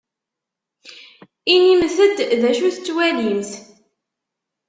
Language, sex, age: Kabyle, female, 19-29